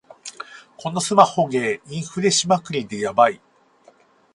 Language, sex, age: Japanese, male, 40-49